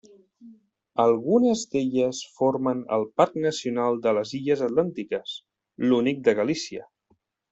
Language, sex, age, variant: Catalan, male, 40-49, Central